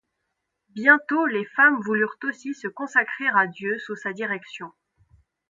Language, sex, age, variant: French, female, 19-29, Français de métropole